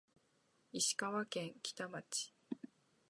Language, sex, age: Japanese, female, under 19